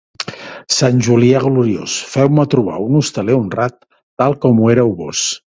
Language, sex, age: Catalan, male, 60-69